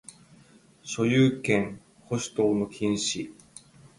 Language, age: Japanese, 30-39